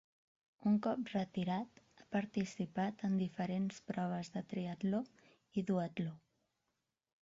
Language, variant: Catalan, Central